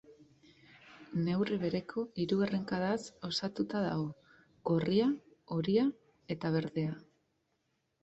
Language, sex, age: Basque, female, 30-39